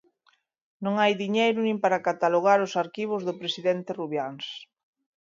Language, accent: Galician, Normativo (estándar)